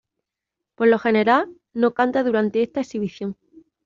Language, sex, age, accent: Spanish, female, 19-29, España: Sur peninsular (Andalucia, Extremadura, Murcia)